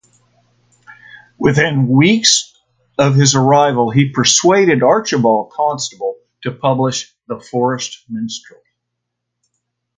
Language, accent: English, United States English